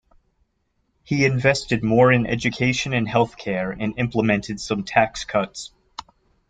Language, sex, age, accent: English, male, 30-39, United States English